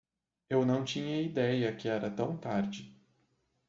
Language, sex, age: Portuguese, male, 19-29